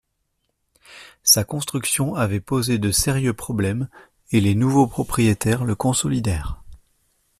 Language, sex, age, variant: French, male, 30-39, Français de métropole